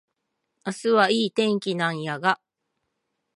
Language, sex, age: Japanese, female, 50-59